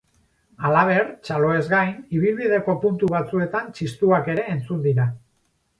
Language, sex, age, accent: Basque, male, 50-59, Mendebalekoa (Araba, Bizkaia, Gipuzkoako mendebaleko herri batzuk)